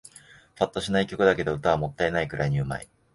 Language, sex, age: Japanese, male, 19-29